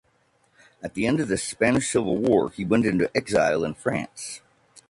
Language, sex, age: English, male, 40-49